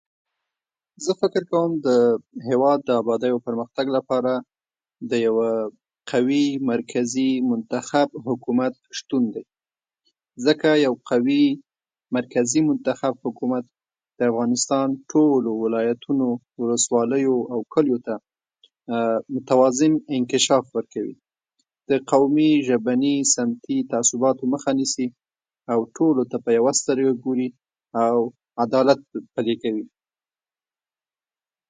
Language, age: Pashto, 30-39